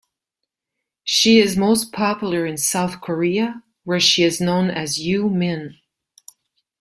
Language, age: English, 50-59